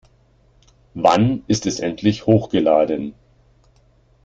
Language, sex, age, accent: German, male, 50-59, Deutschland Deutsch